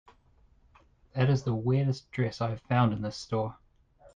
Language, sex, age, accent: English, male, 19-29, New Zealand English